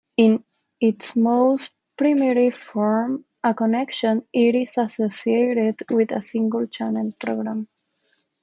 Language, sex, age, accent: English, female, 19-29, United States English